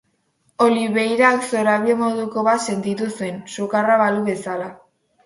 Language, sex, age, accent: Basque, female, under 19, Mendebalekoa (Araba, Bizkaia, Gipuzkoako mendebaleko herri batzuk)